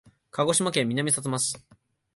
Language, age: Japanese, 19-29